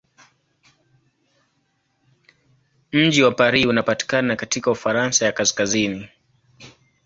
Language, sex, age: Swahili, male, 19-29